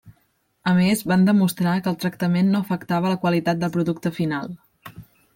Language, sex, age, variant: Catalan, female, 19-29, Central